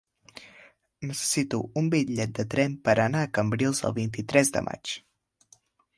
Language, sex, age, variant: Catalan, male, under 19, Central